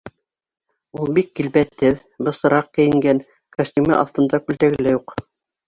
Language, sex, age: Bashkir, female, 60-69